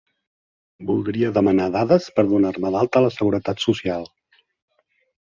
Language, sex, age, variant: Catalan, male, 50-59, Central